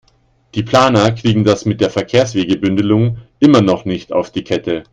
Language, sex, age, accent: German, male, 50-59, Deutschland Deutsch